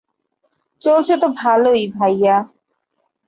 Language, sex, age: Bengali, female, 19-29